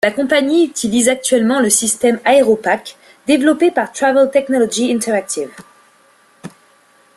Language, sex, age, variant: French, female, 19-29, Français de métropole